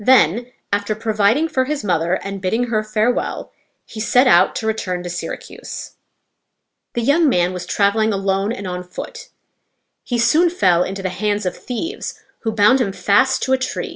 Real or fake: real